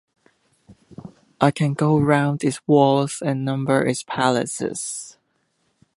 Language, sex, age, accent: English, male, 30-39, England English